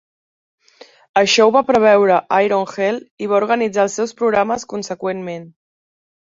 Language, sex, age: Catalan, female, 19-29